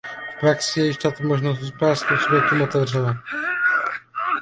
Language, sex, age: Czech, male, 30-39